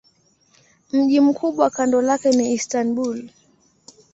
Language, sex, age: Swahili, female, 19-29